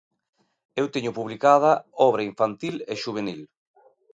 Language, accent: Galician, Oriental (común en zona oriental)